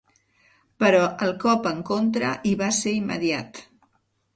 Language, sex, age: Catalan, female, 60-69